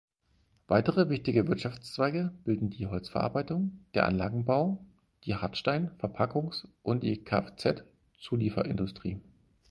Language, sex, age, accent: German, male, 40-49, Deutschland Deutsch